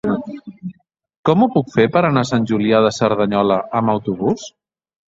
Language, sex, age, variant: Catalan, male, 40-49, Central